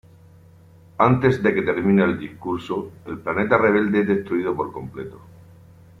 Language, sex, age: Spanish, male, 50-59